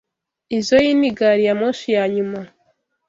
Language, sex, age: Kinyarwanda, female, 19-29